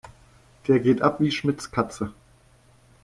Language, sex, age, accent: German, male, 30-39, Deutschland Deutsch